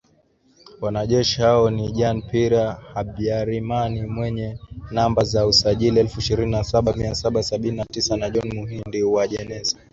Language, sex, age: Swahili, male, 19-29